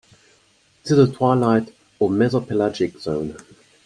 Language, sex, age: English, male, 19-29